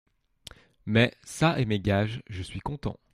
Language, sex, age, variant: French, male, 30-39, Français de métropole